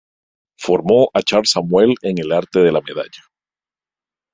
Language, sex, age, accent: Spanish, male, 40-49, América central